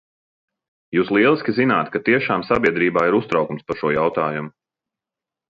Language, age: Latvian, 30-39